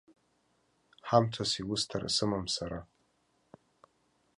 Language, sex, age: Abkhazian, male, 30-39